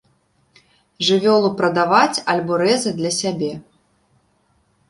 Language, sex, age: Belarusian, female, 19-29